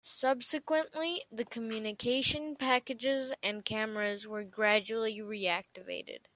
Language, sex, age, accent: English, male, under 19, United States English